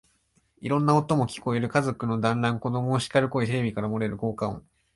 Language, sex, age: Japanese, male, 19-29